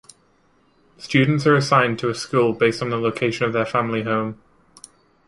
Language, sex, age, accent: English, male, 19-29, England English